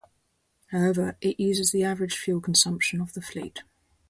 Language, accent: English, England English